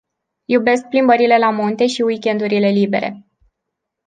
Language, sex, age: Romanian, female, 19-29